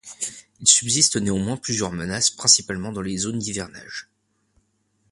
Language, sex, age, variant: French, male, 30-39, Français de métropole